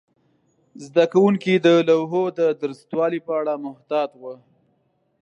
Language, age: Pashto, 30-39